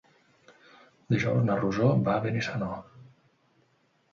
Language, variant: Catalan, Central